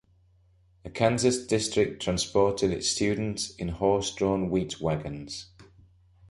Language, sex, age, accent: English, male, 30-39, England English